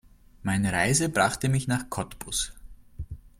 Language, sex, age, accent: German, male, 30-39, Österreichisches Deutsch